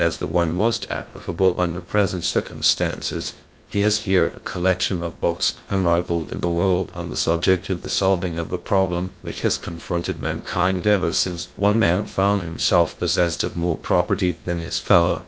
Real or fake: fake